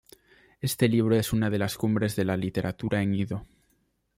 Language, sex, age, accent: Spanish, male, under 19, España: Norte peninsular (Asturias, Castilla y León, Cantabria, País Vasco, Navarra, Aragón, La Rioja, Guadalajara, Cuenca)